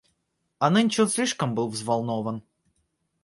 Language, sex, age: Russian, male, under 19